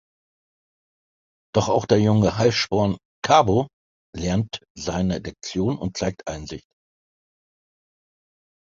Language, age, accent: German, 50-59, Deutschland Deutsch